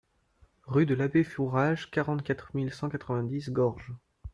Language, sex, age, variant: French, male, 19-29, Français de métropole